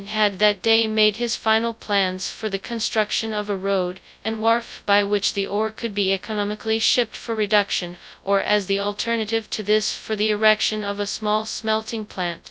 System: TTS, FastPitch